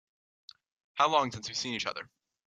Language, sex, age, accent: English, male, under 19, United States English